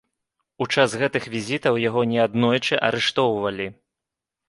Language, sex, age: Belarusian, male, 30-39